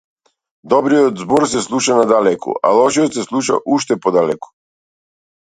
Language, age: Macedonian, 40-49